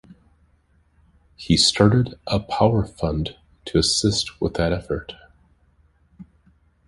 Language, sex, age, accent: English, male, 40-49, United States English